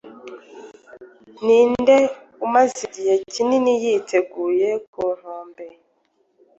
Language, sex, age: Kinyarwanda, female, 19-29